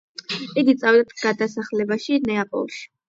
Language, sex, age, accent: Georgian, male, under 19, ჩვეულებრივი